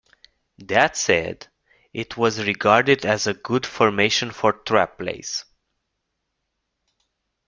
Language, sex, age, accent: English, male, 19-29, United States English